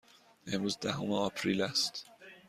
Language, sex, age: Persian, male, 30-39